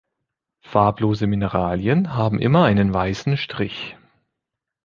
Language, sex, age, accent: German, male, 30-39, Deutschland Deutsch